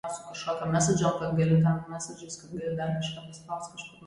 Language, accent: English, England English